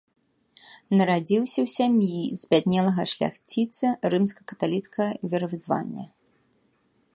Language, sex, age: Belarusian, female, 30-39